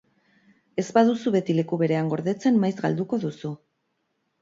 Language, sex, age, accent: Basque, female, 40-49, Erdialdekoa edo Nafarra (Gipuzkoa, Nafarroa)